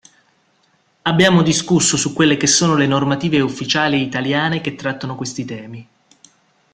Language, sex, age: Italian, male, 30-39